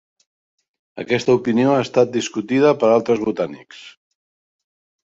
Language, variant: Catalan, Central